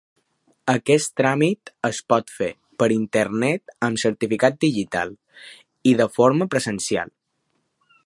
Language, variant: Catalan, Balear